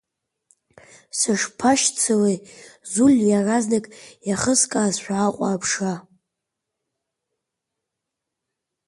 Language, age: Abkhazian, under 19